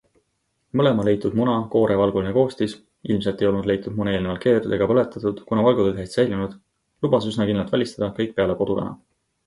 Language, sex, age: Estonian, male, 19-29